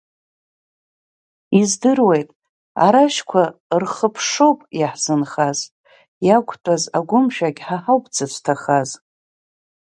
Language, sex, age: Abkhazian, female, 30-39